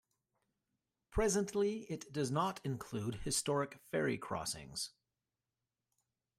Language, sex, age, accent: English, male, 40-49, United States English